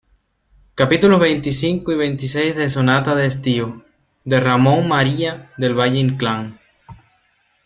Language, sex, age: Spanish, male, 19-29